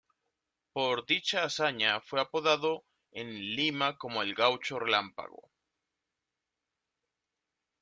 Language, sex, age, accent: Spanish, male, 30-39, Caribe: Cuba, Venezuela, Puerto Rico, República Dominicana, Panamá, Colombia caribeña, México caribeño, Costa del golfo de México